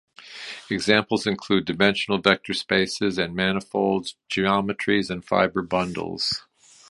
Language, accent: English, United States English